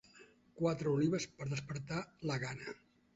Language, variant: Catalan, Central